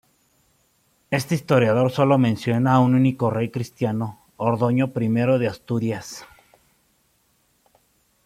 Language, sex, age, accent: Spanish, male, 19-29, México